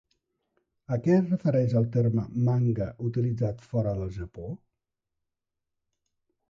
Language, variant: Catalan, Central